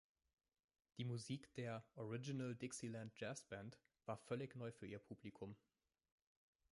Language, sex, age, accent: German, male, 19-29, Deutschland Deutsch